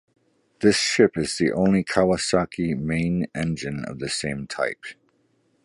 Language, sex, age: English, male, 40-49